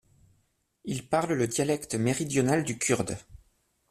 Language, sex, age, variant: French, male, 30-39, Français de métropole